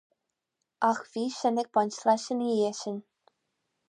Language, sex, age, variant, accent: Irish, female, 19-29, Gaeilge Uladh, Cainteoir líofa, ní ó dhúchas